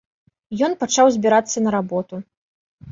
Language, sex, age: Belarusian, female, 19-29